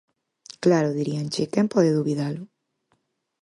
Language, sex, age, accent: Galician, female, 19-29, Central (gheada)